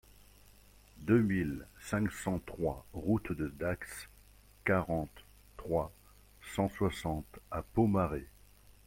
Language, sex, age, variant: French, male, 50-59, Français de métropole